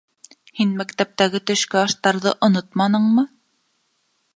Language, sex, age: Bashkir, female, 19-29